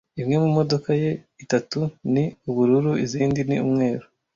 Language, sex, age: Kinyarwanda, male, 19-29